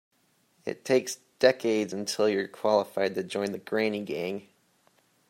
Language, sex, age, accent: English, male, 19-29, United States English